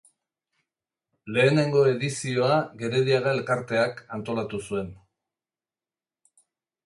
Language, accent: Basque, Erdialdekoa edo Nafarra (Gipuzkoa, Nafarroa)